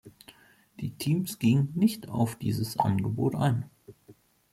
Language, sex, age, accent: German, male, 19-29, Deutschland Deutsch